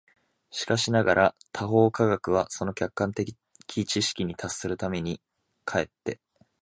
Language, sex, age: Japanese, male, 19-29